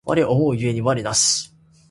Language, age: Japanese, 19-29